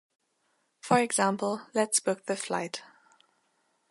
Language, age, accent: English, under 19, United States English